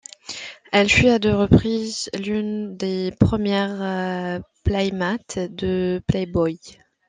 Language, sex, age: French, female, 19-29